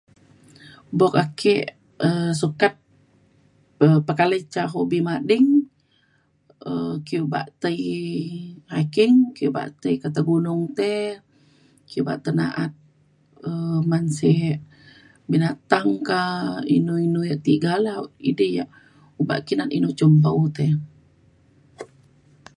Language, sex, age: Mainstream Kenyah, female, 30-39